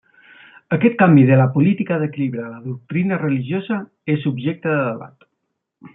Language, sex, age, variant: Catalan, male, 40-49, Central